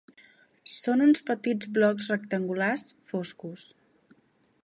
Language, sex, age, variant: Catalan, female, 19-29, Central